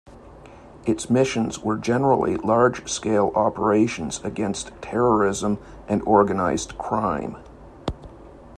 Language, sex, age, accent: English, male, 40-49, Canadian English